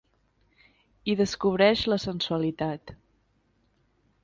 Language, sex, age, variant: Catalan, female, 19-29, Septentrional